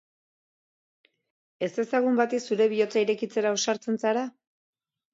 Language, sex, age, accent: Basque, female, 40-49, Erdialdekoa edo Nafarra (Gipuzkoa, Nafarroa)